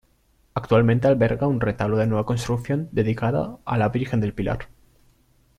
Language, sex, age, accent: Spanish, male, 19-29, España: Centro-Sur peninsular (Madrid, Toledo, Castilla-La Mancha)